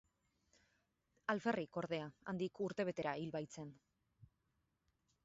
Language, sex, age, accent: Basque, female, 19-29, Erdialdekoa edo Nafarra (Gipuzkoa, Nafarroa)